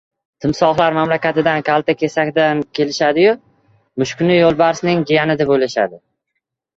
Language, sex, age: Uzbek, male, 19-29